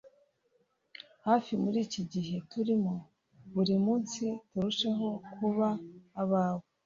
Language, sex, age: Kinyarwanda, female, 30-39